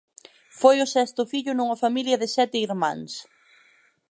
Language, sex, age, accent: Galician, female, 19-29, Atlántico (seseo e gheada)